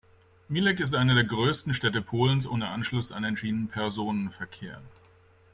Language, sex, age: German, male, 40-49